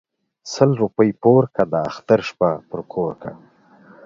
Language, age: Pashto, 50-59